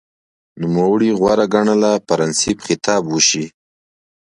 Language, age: Pashto, 30-39